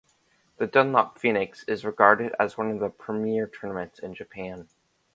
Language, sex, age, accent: English, male, under 19, United States English